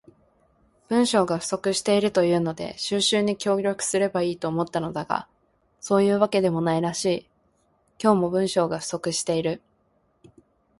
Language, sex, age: Japanese, female, 19-29